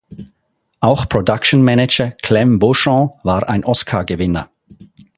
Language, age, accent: German, 50-59, Schweizerdeutsch